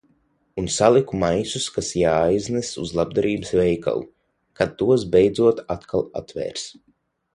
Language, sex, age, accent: Latvian, male, under 19, Vidus dialekts